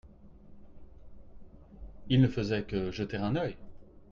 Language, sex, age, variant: French, male, 30-39, Français de métropole